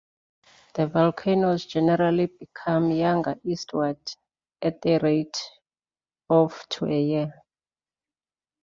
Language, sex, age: English, female, 40-49